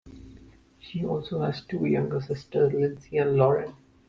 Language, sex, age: English, male, 19-29